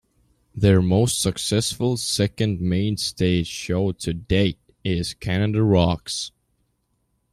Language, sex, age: English, male, 19-29